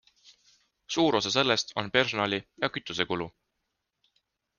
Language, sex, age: Estonian, male, 19-29